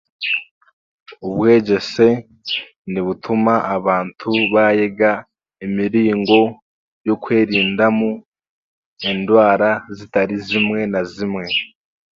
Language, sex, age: Chiga, male, 19-29